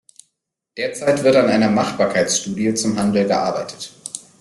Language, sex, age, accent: German, male, 30-39, Deutschland Deutsch